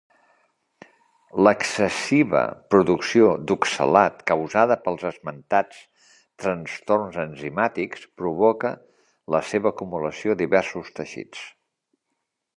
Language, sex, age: Catalan, male, 50-59